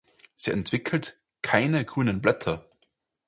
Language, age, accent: German, 19-29, Österreichisches Deutsch